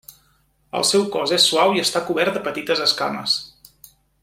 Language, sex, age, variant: Catalan, male, 30-39, Central